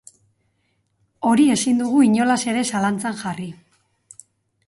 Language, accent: Basque, Mendebalekoa (Araba, Bizkaia, Gipuzkoako mendebaleko herri batzuk)